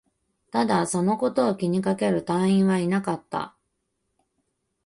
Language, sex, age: Japanese, female, 30-39